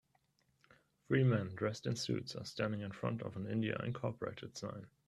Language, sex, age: English, male, 19-29